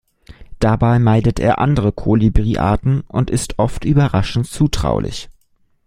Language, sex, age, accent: German, male, 19-29, Deutschland Deutsch